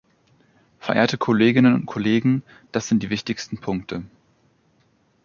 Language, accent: German, Deutschland Deutsch